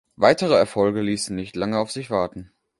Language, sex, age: German, male, 19-29